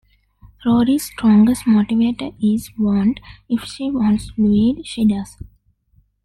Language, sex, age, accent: English, female, 19-29, India and South Asia (India, Pakistan, Sri Lanka)